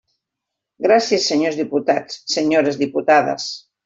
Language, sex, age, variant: Catalan, female, 50-59, Central